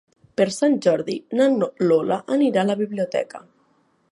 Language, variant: Catalan, Nord-Occidental